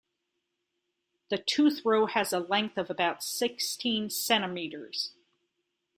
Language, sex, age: English, female, 50-59